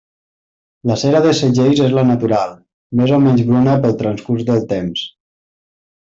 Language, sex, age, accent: Catalan, male, 30-39, valencià